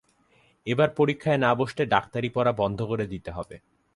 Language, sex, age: Bengali, male, 19-29